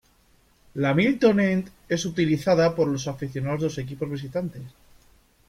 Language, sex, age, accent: Spanish, male, 19-29, España: Centro-Sur peninsular (Madrid, Toledo, Castilla-La Mancha)